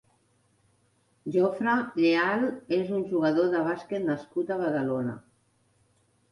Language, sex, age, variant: Catalan, female, 60-69, Central